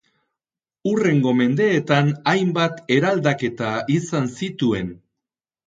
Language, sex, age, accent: Basque, male, 60-69, Erdialdekoa edo Nafarra (Gipuzkoa, Nafarroa)